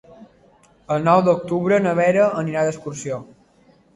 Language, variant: Catalan, Balear